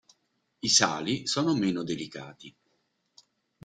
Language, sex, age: Italian, male, 50-59